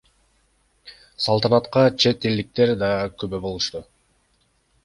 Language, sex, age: Kyrgyz, male, 19-29